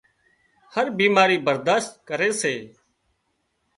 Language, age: Wadiyara Koli, 19-29